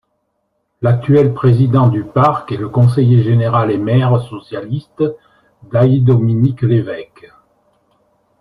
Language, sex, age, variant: French, male, 60-69, Français de métropole